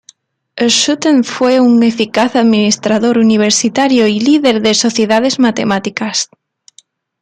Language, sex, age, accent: Spanish, female, 19-29, España: Sur peninsular (Andalucia, Extremadura, Murcia)